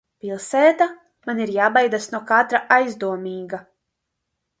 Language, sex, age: Latvian, female, 19-29